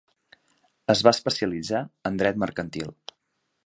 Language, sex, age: Catalan, male, 19-29